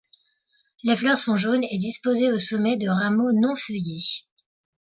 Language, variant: French, Français de métropole